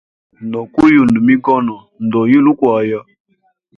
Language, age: Hemba, 30-39